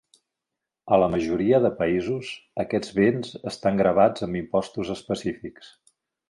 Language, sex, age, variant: Catalan, male, 40-49, Central